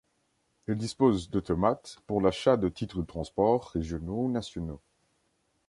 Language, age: French, 19-29